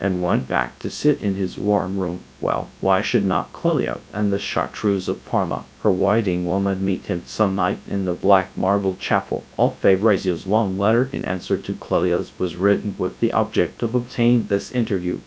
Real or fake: fake